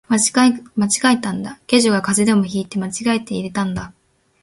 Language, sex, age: Japanese, female, under 19